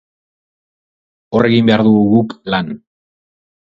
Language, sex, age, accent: Basque, male, 30-39, Erdialdekoa edo Nafarra (Gipuzkoa, Nafarroa)